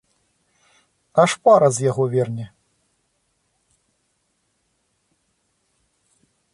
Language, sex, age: Belarusian, male, 40-49